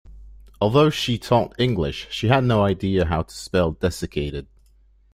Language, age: English, 19-29